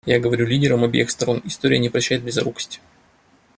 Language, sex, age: Russian, male, 30-39